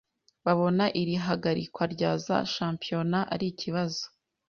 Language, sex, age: Kinyarwanda, female, 19-29